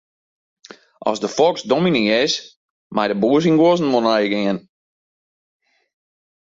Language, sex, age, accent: Western Frisian, male, 19-29, Wâldfrysk